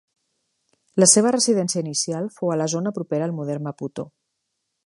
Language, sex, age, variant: Catalan, female, 40-49, Central